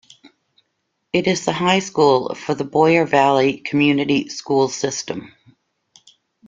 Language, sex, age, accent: English, female, 50-59, United States English